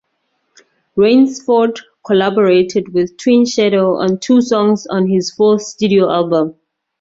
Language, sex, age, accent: English, female, 30-39, Southern African (South Africa, Zimbabwe, Namibia)